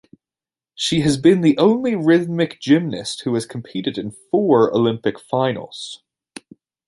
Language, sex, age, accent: English, male, 19-29, United States English